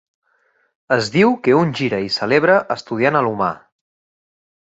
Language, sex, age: Catalan, male, 30-39